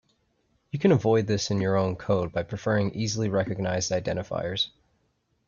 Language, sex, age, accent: English, male, 19-29, United States English